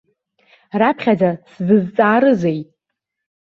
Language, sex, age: Abkhazian, female, under 19